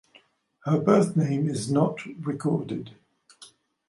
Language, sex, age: English, male, 70-79